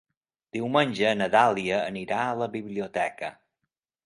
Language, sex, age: Catalan, male, 50-59